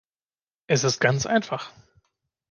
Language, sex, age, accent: German, male, 19-29, Deutschland Deutsch